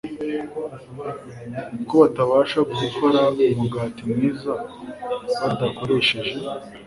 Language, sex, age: Kinyarwanda, male, 19-29